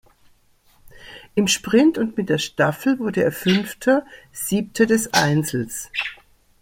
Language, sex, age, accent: German, female, 60-69, Deutschland Deutsch